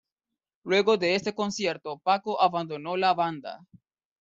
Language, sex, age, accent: Spanish, male, 19-29, América central